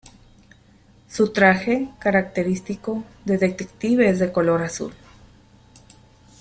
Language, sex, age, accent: Spanish, female, 30-39, México